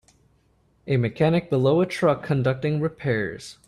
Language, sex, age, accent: English, male, 30-39, United States English